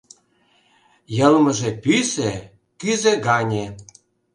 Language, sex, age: Mari, male, 50-59